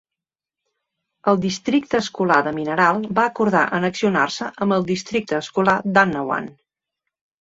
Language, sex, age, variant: Catalan, female, 40-49, Central